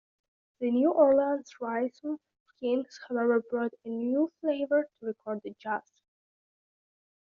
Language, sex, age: English, female, under 19